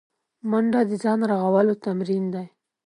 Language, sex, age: Pashto, female, 19-29